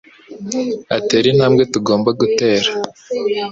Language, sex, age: Kinyarwanda, female, 30-39